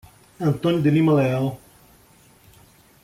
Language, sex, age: Portuguese, male, 40-49